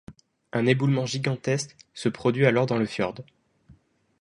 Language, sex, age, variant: French, male, 19-29, Français de métropole